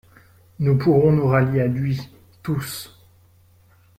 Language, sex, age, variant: French, male, 19-29, Français de métropole